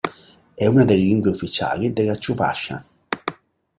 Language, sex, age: Italian, male, 50-59